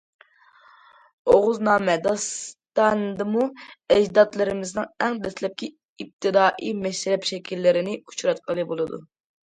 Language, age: Uyghur, 19-29